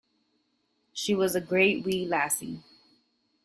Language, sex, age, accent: English, female, 19-29, United States English